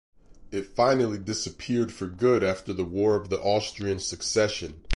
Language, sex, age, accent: English, male, 40-49, United States English